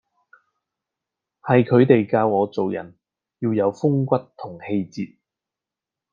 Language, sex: Cantonese, male